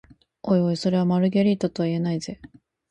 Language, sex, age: Japanese, female, 19-29